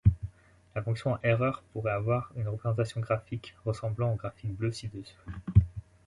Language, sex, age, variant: French, male, 19-29, Français de métropole